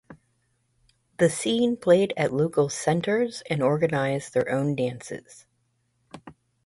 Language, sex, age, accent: English, female, 50-59, United States English